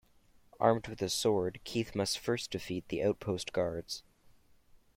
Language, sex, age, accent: English, male, 19-29, Canadian English